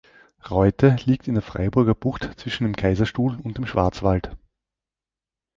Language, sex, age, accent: German, male, 40-49, Österreichisches Deutsch